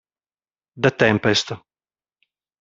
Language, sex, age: Italian, male, 40-49